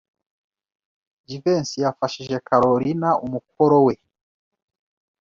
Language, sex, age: Kinyarwanda, male, 30-39